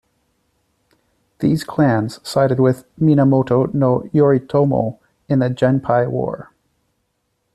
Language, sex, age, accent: English, male, 40-49, Canadian English